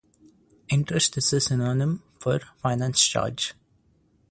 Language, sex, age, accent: English, male, 19-29, India and South Asia (India, Pakistan, Sri Lanka)